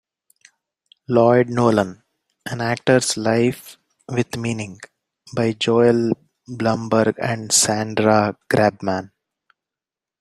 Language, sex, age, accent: English, male, 30-39, India and South Asia (India, Pakistan, Sri Lanka)